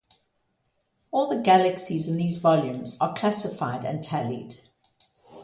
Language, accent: English, Southern African (South Africa, Zimbabwe, Namibia)